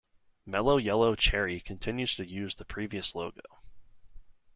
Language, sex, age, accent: English, male, 19-29, United States English